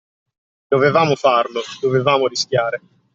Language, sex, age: Italian, male, 30-39